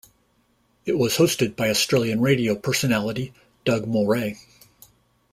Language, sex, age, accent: English, male, 60-69, United States English